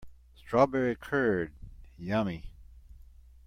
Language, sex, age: English, male, 70-79